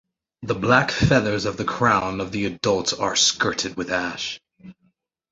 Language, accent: English, United States English